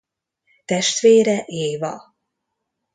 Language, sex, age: Hungarian, female, 50-59